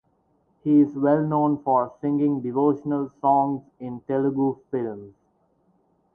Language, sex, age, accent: English, male, 19-29, India and South Asia (India, Pakistan, Sri Lanka)